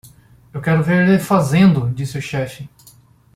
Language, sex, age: Portuguese, male, 40-49